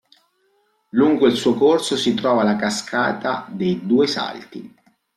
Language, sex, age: Italian, male, 40-49